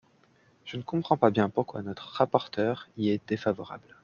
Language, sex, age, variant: French, male, 19-29, Français de métropole